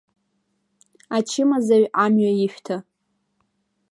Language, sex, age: Abkhazian, female, under 19